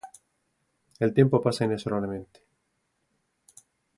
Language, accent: Spanish, España: Sur peninsular (Andalucia, Extremadura, Murcia)